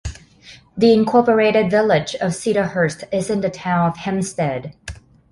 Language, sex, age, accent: English, female, 19-29, United States English